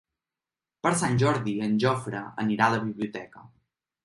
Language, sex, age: Catalan, male, 19-29